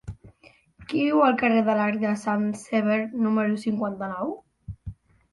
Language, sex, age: Catalan, male, under 19